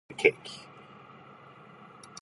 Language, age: English, 50-59